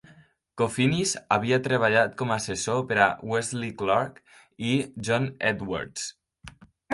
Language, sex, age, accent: Catalan, female, under 19, nord-occidental; valencià